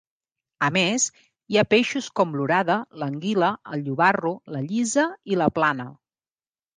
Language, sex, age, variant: Catalan, female, 40-49, Central